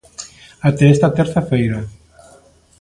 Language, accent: Galician, Normativo (estándar)